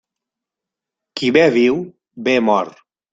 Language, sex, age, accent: Catalan, male, 19-29, valencià